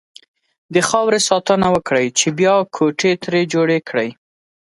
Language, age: Pashto, 30-39